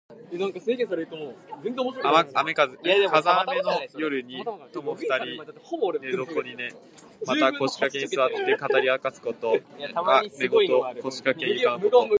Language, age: Japanese, under 19